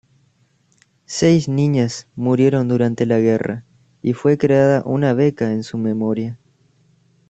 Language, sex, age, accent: Spanish, male, under 19, Rioplatense: Argentina, Uruguay, este de Bolivia, Paraguay